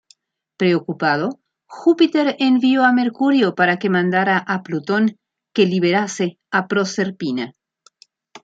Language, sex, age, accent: Spanish, female, 50-59, México